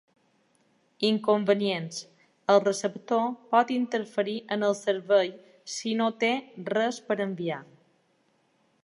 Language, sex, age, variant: Catalan, female, 40-49, Balear